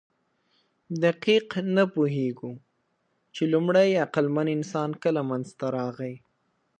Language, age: Pashto, under 19